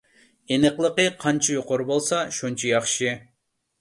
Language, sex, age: Uyghur, male, 30-39